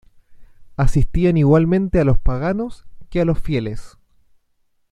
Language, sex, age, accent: Spanish, male, 19-29, Chileno: Chile, Cuyo